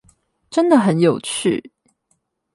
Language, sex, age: Chinese, female, 30-39